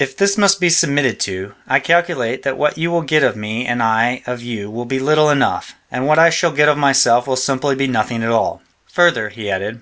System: none